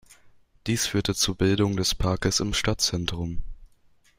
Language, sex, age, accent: German, male, under 19, Deutschland Deutsch